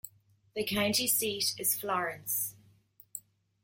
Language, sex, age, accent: English, female, 30-39, Irish English